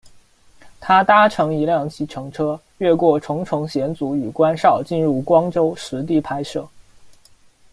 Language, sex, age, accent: Chinese, male, 19-29, 出生地：四川省